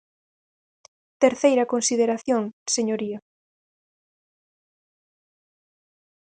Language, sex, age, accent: Galician, female, 19-29, Central (gheada)